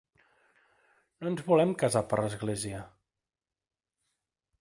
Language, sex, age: Catalan, male, 30-39